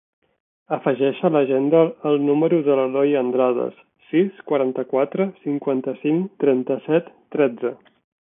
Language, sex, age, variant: Catalan, male, 30-39, Central